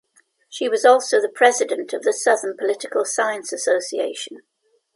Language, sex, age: English, female, 70-79